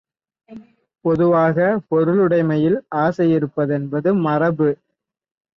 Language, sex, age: Tamil, male, 19-29